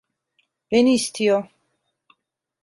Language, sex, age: Turkish, female, 40-49